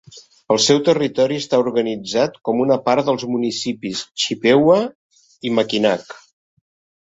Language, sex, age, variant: Catalan, male, 60-69, Central